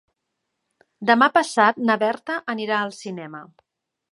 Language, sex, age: Catalan, female, 50-59